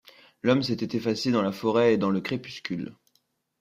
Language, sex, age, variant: French, male, 19-29, Français de métropole